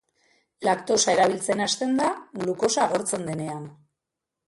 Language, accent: Basque, Mendebalekoa (Araba, Bizkaia, Gipuzkoako mendebaleko herri batzuk)